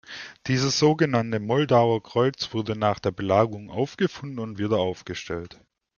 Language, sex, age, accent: German, male, 19-29, Deutschland Deutsch